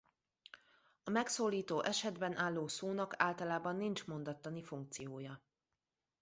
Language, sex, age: Hungarian, female, 30-39